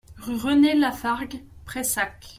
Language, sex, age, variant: French, female, 19-29, Français de métropole